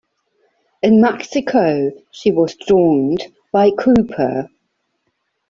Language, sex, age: English, female, 40-49